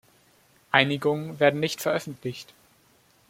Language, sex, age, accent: German, male, 19-29, Deutschland Deutsch